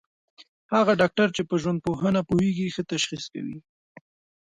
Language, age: Pashto, 19-29